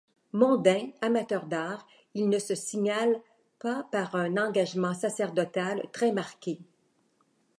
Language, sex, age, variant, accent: French, female, 70-79, Français d'Amérique du Nord, Français du Canada